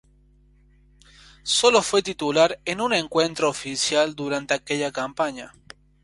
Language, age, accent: Spanish, 19-29, Rioplatense: Argentina, Uruguay, este de Bolivia, Paraguay